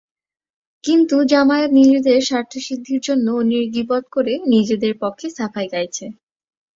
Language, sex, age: Bengali, female, 19-29